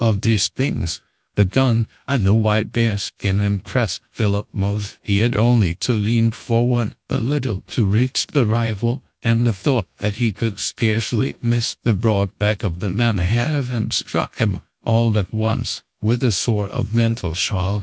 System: TTS, GlowTTS